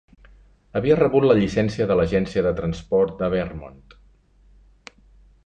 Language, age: Catalan, 40-49